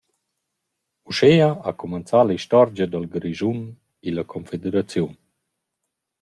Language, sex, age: Romansh, male, 40-49